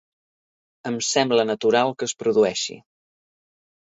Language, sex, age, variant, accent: Catalan, male, 19-29, Central, central